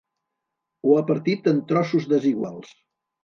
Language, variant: Catalan, Central